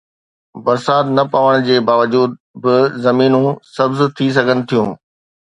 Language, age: Sindhi, 40-49